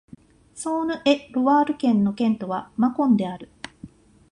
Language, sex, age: Japanese, female, 50-59